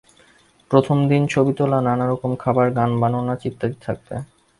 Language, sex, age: Bengali, male, 19-29